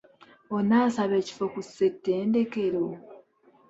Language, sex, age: Ganda, female, 19-29